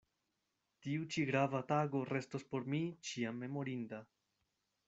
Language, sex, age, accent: Esperanto, male, 19-29, Internacia